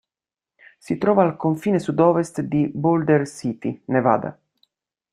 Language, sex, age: Italian, male, 19-29